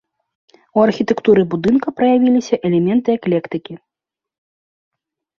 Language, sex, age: Belarusian, female, 30-39